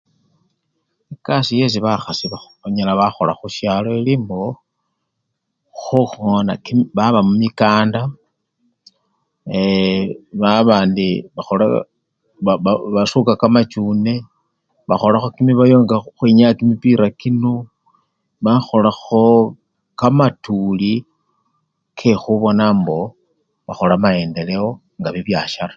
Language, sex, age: Luyia, male, 60-69